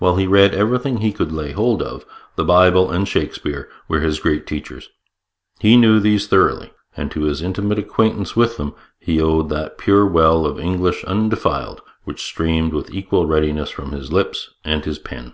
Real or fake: real